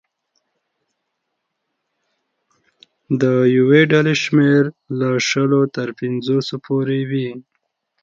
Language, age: Pashto, 19-29